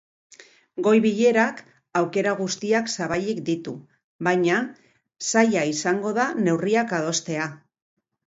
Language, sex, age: Basque, female, 50-59